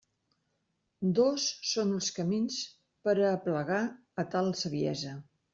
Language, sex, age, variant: Catalan, female, 50-59, Central